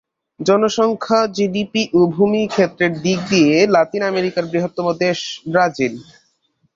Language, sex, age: Bengali, male, under 19